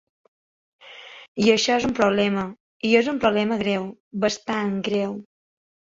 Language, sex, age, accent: Catalan, female, 30-39, mallorquí